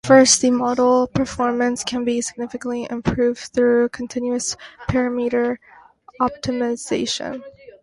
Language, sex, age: English, female, 19-29